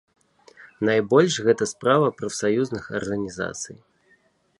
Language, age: Belarusian, 30-39